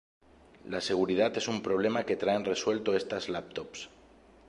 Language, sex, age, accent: Spanish, male, 30-39, España: Sur peninsular (Andalucia, Extremadura, Murcia)